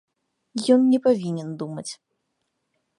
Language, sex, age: Belarusian, female, 19-29